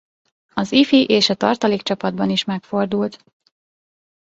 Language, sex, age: Hungarian, female, 19-29